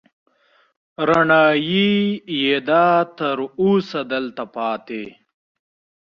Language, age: Pashto, 19-29